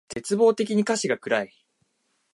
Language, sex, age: Japanese, male, 19-29